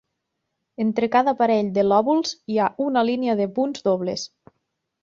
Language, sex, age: Catalan, female, 30-39